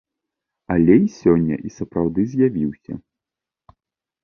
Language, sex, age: Belarusian, male, 30-39